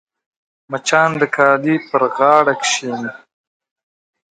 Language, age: Pashto, 30-39